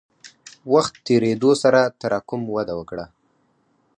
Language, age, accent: Pashto, 19-29, معیاري پښتو